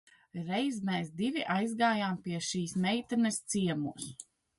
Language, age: Latvian, 30-39